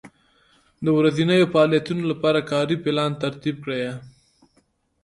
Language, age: Pashto, 19-29